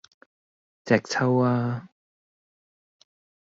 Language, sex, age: Cantonese, male, 50-59